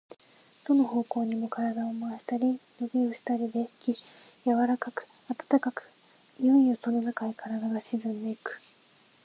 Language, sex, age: Japanese, female, 19-29